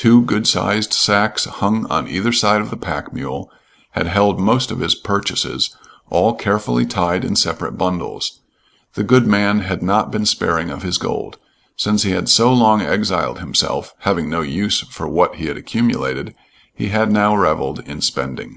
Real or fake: real